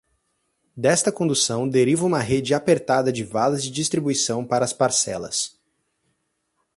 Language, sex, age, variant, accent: Portuguese, male, 19-29, Portuguese (Brasil), Paulista